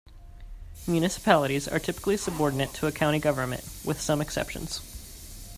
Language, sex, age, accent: English, male, 19-29, United States English